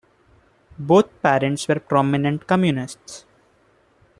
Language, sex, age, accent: English, male, 19-29, India and South Asia (India, Pakistan, Sri Lanka)